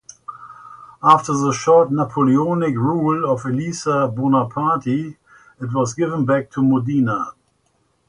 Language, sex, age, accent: English, male, 50-59, United States English